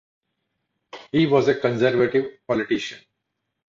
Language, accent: English, India and South Asia (India, Pakistan, Sri Lanka)